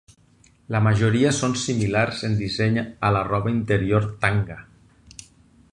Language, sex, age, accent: Catalan, male, 40-49, valencià